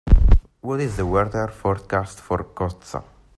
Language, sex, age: English, male, under 19